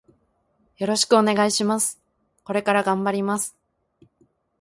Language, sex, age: Japanese, female, 19-29